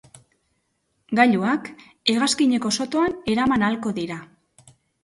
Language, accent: Basque, Mendebalekoa (Araba, Bizkaia, Gipuzkoako mendebaleko herri batzuk)